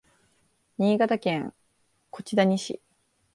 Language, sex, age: Japanese, female, 19-29